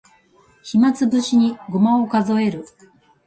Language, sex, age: Japanese, female, 60-69